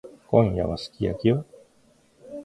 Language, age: Japanese, 50-59